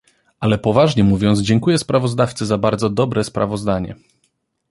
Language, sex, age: Polish, male, 30-39